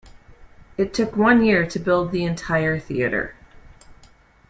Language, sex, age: English, female, 40-49